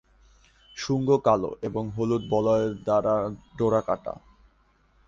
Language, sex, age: Bengali, male, under 19